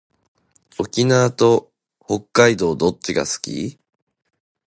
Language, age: Japanese, 19-29